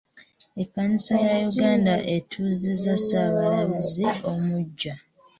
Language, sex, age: Ganda, female, 19-29